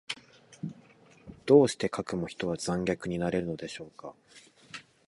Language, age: Japanese, 19-29